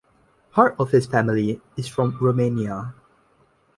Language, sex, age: English, male, under 19